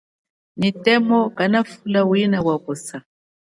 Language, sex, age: Chokwe, female, 40-49